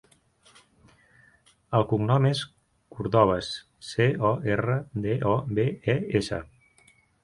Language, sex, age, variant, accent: Catalan, male, 30-39, Central, tarragoní